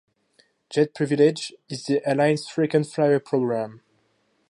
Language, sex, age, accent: English, male, 19-29, French